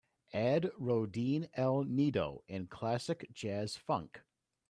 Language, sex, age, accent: English, male, 40-49, Canadian English